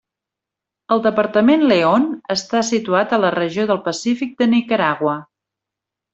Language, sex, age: Catalan, female, 50-59